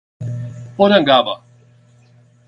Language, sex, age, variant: Portuguese, male, 40-49, Portuguese (Brasil)